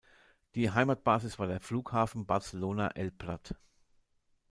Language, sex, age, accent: German, male, 50-59, Deutschland Deutsch